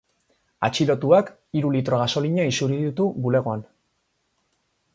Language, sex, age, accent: Basque, male, 19-29, Erdialdekoa edo Nafarra (Gipuzkoa, Nafarroa)